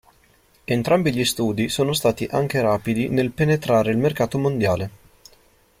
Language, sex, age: Italian, male, 19-29